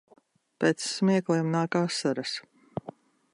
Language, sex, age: Latvian, female, 30-39